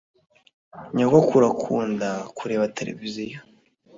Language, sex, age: Kinyarwanda, male, 19-29